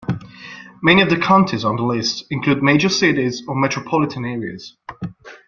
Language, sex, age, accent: English, male, 19-29, United States English